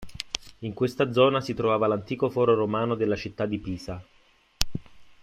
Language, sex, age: Italian, male, 19-29